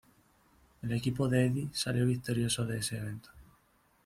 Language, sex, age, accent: Spanish, male, 19-29, España: Norte peninsular (Asturias, Castilla y León, Cantabria, País Vasco, Navarra, Aragón, La Rioja, Guadalajara, Cuenca)